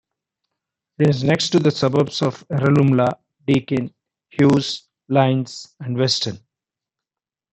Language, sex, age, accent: English, male, 60-69, India and South Asia (India, Pakistan, Sri Lanka)